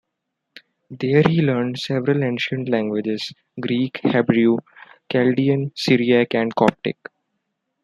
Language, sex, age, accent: English, male, 19-29, India and South Asia (India, Pakistan, Sri Lanka)